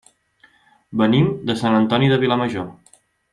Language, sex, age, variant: Catalan, male, 19-29, Central